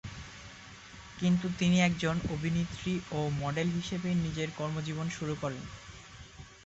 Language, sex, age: Bengali, male, 19-29